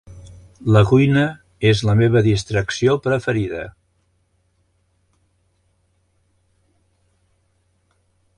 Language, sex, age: Catalan, male, 80-89